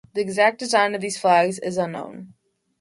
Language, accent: English, United States English